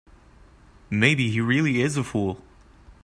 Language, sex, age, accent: English, male, 19-29, Canadian English